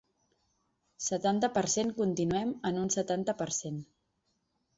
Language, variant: Catalan, Central